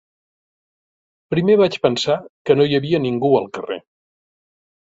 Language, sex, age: Catalan, male, 60-69